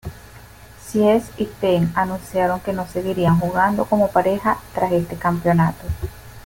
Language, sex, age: Spanish, female, 50-59